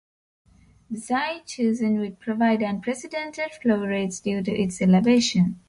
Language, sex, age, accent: English, female, 19-29, India and South Asia (India, Pakistan, Sri Lanka)